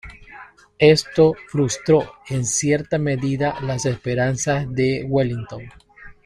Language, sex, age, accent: Spanish, male, 30-39, Andino-Pacífico: Colombia, Perú, Ecuador, oeste de Bolivia y Venezuela andina